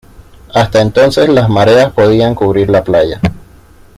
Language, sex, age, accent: Spanish, male, 19-29, Caribe: Cuba, Venezuela, Puerto Rico, República Dominicana, Panamá, Colombia caribeña, México caribeño, Costa del golfo de México